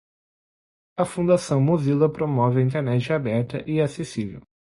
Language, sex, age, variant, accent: Portuguese, male, 19-29, Portuguese (Brasil), Gaucho